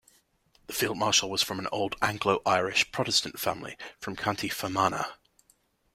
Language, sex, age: English, male, 19-29